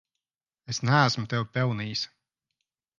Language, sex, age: Latvian, male, 40-49